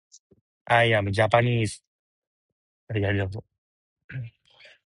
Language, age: English, 19-29